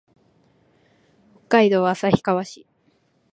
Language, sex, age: Japanese, female, under 19